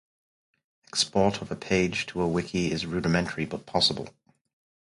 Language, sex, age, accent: English, male, 30-39, England English